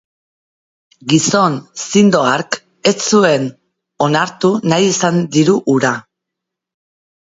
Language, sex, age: Basque, female, 40-49